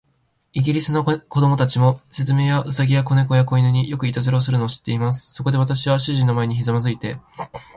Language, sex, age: Japanese, male, 19-29